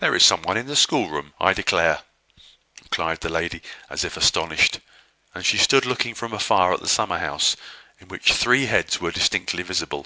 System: none